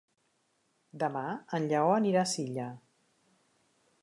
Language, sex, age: Catalan, female, 40-49